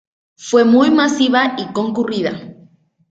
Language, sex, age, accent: Spanish, female, 19-29, México